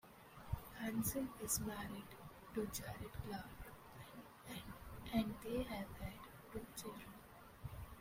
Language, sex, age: English, female, 19-29